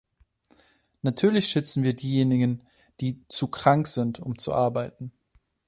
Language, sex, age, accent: German, male, 30-39, Deutschland Deutsch